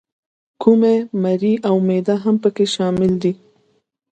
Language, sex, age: Pashto, female, 19-29